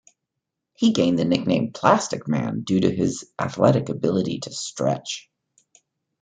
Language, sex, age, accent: English, male, 30-39, United States English